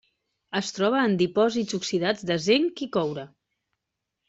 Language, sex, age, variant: Catalan, female, 40-49, Central